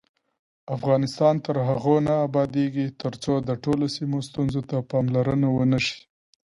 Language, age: Pashto, 19-29